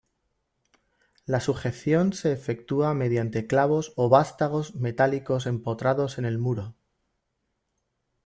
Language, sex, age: Spanish, male, 40-49